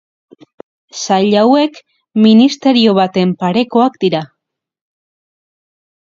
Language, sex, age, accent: Basque, female, 19-29, Erdialdekoa edo Nafarra (Gipuzkoa, Nafarroa)